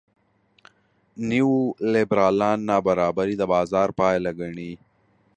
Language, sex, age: Pashto, male, 19-29